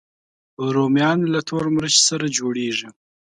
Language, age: Pashto, 19-29